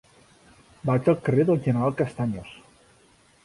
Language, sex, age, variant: Catalan, male, 50-59, Central